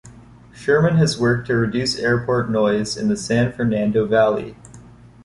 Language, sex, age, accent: English, male, 19-29, Canadian English